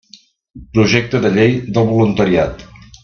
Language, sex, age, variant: Catalan, male, 70-79, Central